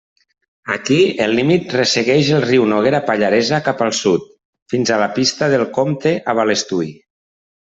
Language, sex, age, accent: Catalan, male, 40-49, valencià